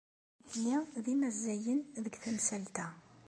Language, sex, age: Kabyle, female, 30-39